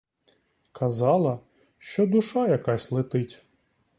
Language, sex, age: Ukrainian, male, 30-39